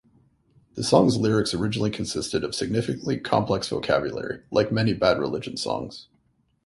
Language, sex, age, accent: English, male, 30-39, Canadian English